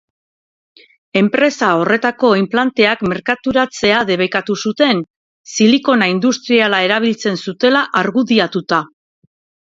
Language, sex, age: Basque, female, 40-49